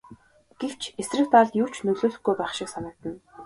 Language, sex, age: Mongolian, female, 19-29